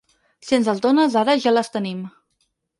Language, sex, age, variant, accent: Catalan, female, 19-29, Central, central